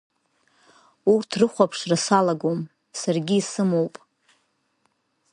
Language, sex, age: Abkhazian, female, 30-39